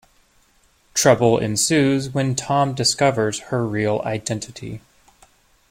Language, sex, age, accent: English, male, 30-39, United States English